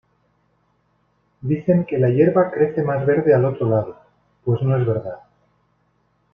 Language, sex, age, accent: Spanish, male, 30-39, España: Norte peninsular (Asturias, Castilla y León, Cantabria, País Vasco, Navarra, Aragón, La Rioja, Guadalajara, Cuenca)